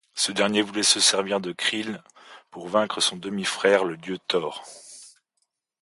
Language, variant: French, Français de métropole